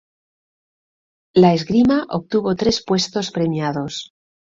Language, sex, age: Spanish, female, 50-59